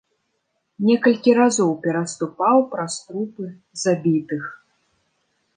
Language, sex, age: Belarusian, female, 19-29